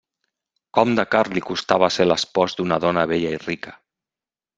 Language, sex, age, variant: Catalan, male, 40-49, Central